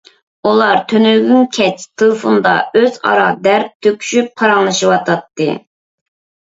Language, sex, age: Uyghur, female, 19-29